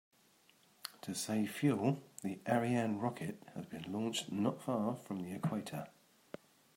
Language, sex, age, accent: English, male, 50-59, England English